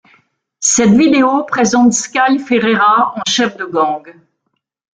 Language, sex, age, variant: French, female, 60-69, Français de métropole